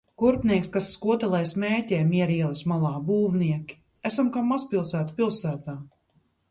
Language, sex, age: Latvian, female, 40-49